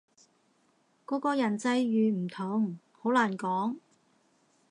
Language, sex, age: Cantonese, female, 40-49